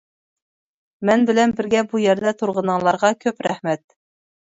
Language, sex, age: Uyghur, female, 30-39